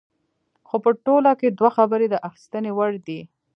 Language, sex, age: Pashto, female, 19-29